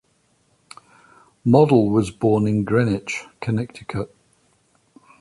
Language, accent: English, England English